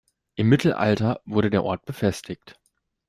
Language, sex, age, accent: German, male, 19-29, Deutschland Deutsch